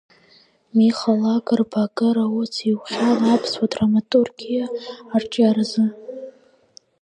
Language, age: Abkhazian, under 19